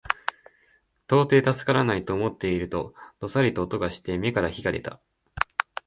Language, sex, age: Japanese, male, 19-29